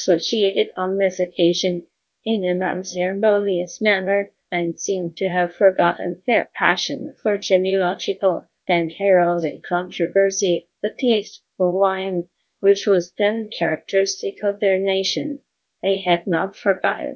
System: TTS, GlowTTS